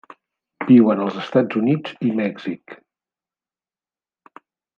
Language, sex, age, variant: Catalan, male, 50-59, Central